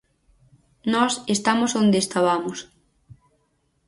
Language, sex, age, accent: Galician, female, under 19, Atlántico (seseo e gheada)